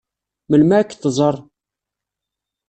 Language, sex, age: Kabyle, male, 30-39